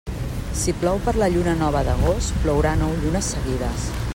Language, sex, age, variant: Catalan, female, 40-49, Central